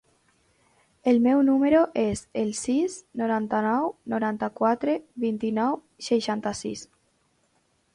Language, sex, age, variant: Catalan, female, under 19, Valencià meridional